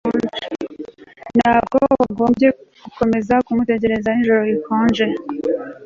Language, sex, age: Kinyarwanda, female, 19-29